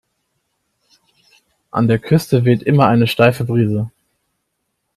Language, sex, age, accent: German, male, 19-29, Deutschland Deutsch